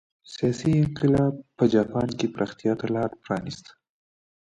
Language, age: Pashto, 19-29